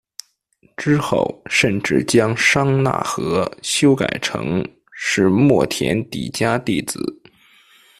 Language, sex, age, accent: Chinese, male, 19-29, 出生地：北京市